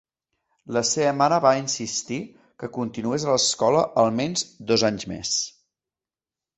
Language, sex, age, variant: Catalan, male, 30-39, Central